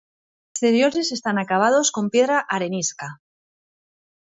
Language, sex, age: Spanish, female, 40-49